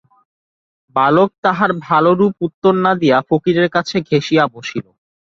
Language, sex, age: Bengali, male, 19-29